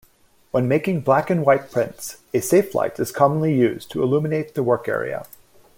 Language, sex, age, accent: English, male, 30-39, United States English